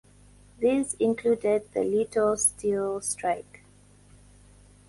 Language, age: English, 19-29